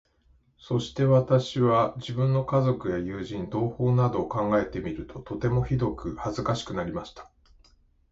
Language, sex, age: Japanese, male, 50-59